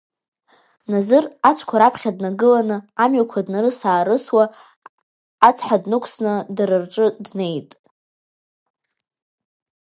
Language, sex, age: Abkhazian, female, 19-29